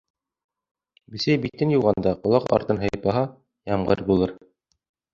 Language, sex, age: Bashkir, male, 30-39